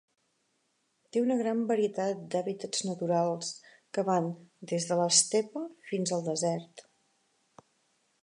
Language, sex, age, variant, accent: Catalan, female, 50-59, Central, gironí